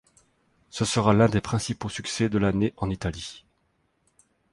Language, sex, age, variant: French, male, 40-49, Français de métropole